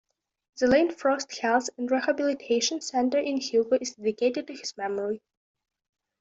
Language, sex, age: English, female, under 19